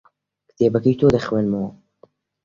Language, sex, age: Central Kurdish, female, under 19